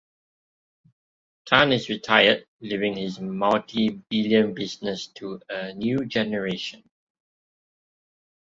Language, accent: English, Malaysian English